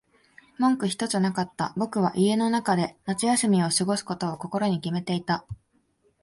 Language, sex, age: Japanese, female, 19-29